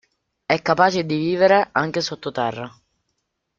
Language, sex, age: Italian, male, under 19